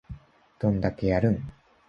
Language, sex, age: Japanese, male, 19-29